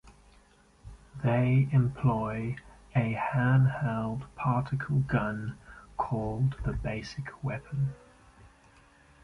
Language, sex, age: English, male, 30-39